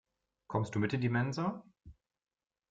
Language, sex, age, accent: German, male, 19-29, Deutschland Deutsch